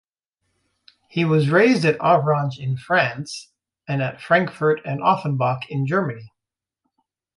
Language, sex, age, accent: English, male, 50-59, United States English